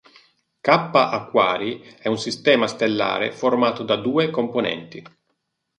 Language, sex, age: Italian, male, 40-49